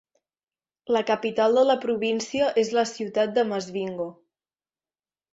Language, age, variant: Catalan, 19-29, Central